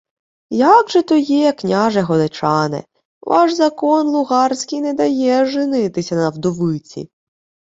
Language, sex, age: Ukrainian, female, 19-29